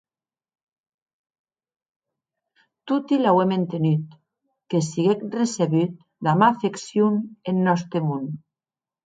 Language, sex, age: Occitan, female, 50-59